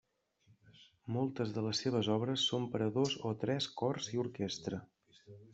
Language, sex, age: Catalan, male, 30-39